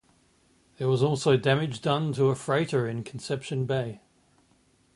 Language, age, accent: English, 40-49, Australian English